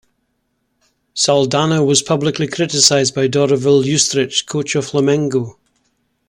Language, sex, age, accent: English, male, 60-69, Scottish English